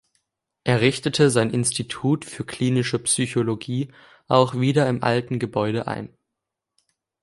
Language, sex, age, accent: German, male, under 19, Deutschland Deutsch